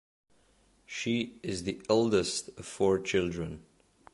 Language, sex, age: English, male, under 19